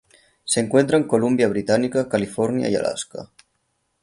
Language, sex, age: Spanish, male, 19-29